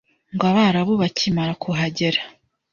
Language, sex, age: Kinyarwanda, female, 19-29